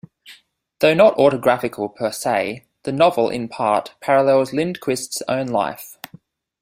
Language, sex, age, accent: English, male, 19-29, Australian English